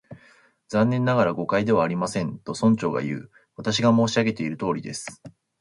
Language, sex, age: Japanese, male, 19-29